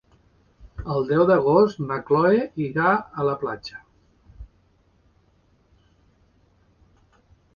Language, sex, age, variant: Catalan, male, 60-69, Central